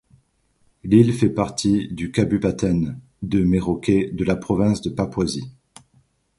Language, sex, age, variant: French, male, 40-49, Français de métropole